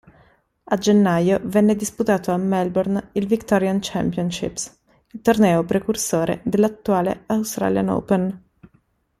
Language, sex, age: Italian, female, 30-39